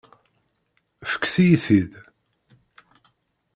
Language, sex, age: Kabyle, male, 50-59